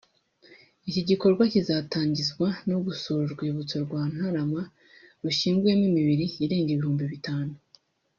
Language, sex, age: Kinyarwanda, female, 19-29